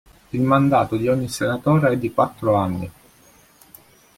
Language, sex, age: Italian, male, 40-49